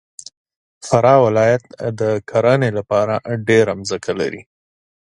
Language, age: Pashto, 30-39